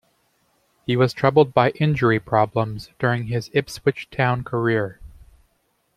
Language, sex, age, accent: English, male, 19-29, Canadian English